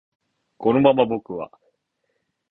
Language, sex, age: Japanese, male, 19-29